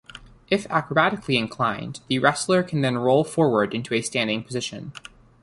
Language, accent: English, United States English